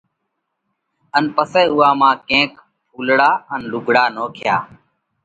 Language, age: Parkari Koli, 30-39